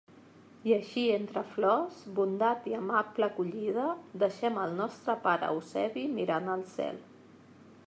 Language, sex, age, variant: Catalan, female, 40-49, Central